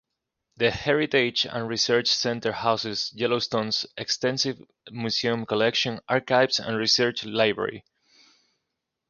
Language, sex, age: English, male, 19-29